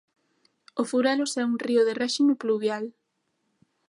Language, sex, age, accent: Galician, female, 19-29, Atlántico (seseo e gheada)